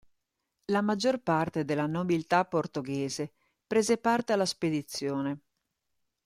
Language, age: Italian, 50-59